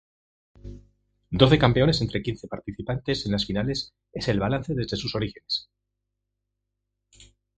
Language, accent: Spanish, España: Centro-Sur peninsular (Madrid, Toledo, Castilla-La Mancha)